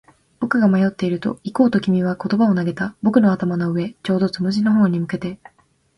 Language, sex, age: Japanese, female, 19-29